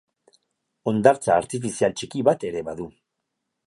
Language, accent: Basque, Erdialdekoa edo Nafarra (Gipuzkoa, Nafarroa)